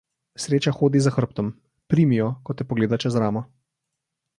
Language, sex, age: Slovenian, male, 19-29